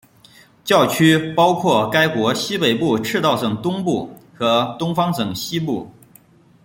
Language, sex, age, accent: Chinese, male, 30-39, 出生地：河南省